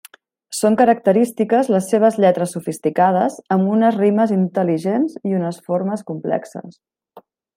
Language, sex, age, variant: Catalan, female, 40-49, Central